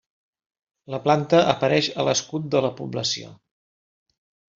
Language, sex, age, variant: Catalan, male, 50-59, Central